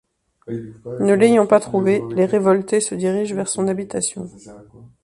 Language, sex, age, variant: French, female, 30-39, Français de métropole